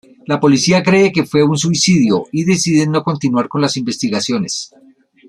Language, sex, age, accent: Spanish, male, 60-69, Caribe: Cuba, Venezuela, Puerto Rico, República Dominicana, Panamá, Colombia caribeña, México caribeño, Costa del golfo de México